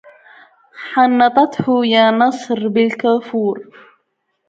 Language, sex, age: Arabic, female, 19-29